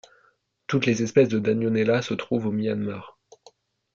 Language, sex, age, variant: French, male, under 19, Français de métropole